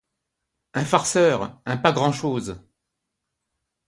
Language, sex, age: French, male, 60-69